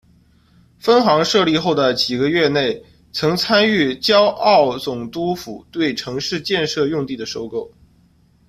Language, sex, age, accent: Chinese, male, 19-29, 出生地：江苏省